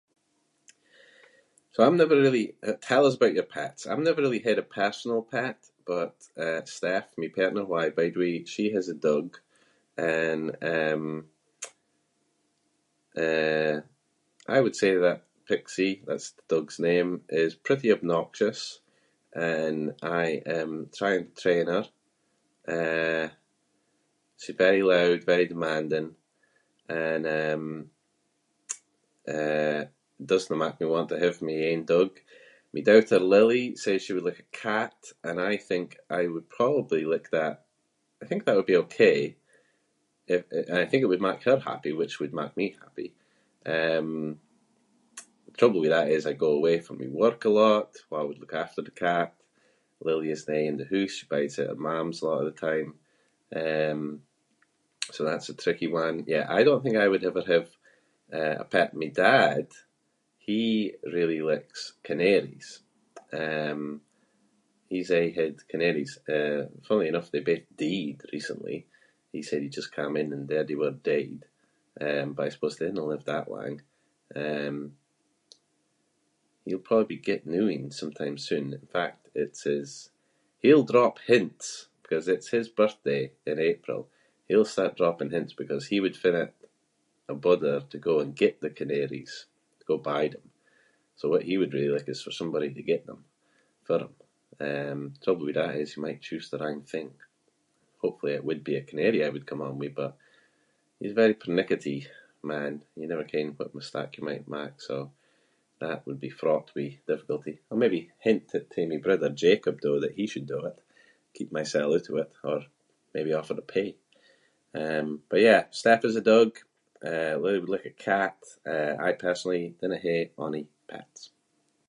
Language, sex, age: Scots, male, 30-39